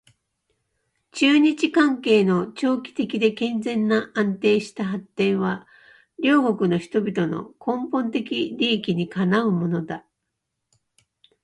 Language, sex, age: Japanese, female, 60-69